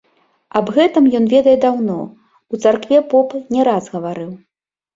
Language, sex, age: Belarusian, female, 30-39